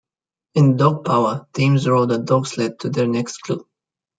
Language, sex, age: English, male, 19-29